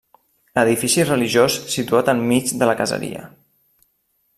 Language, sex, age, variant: Catalan, male, 30-39, Central